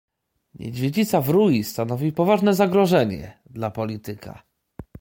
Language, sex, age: Polish, male, 30-39